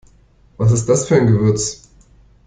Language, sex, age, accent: German, male, 30-39, Deutschland Deutsch